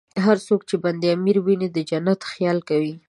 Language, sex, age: Pashto, female, 19-29